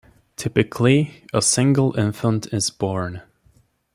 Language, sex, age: English, male, under 19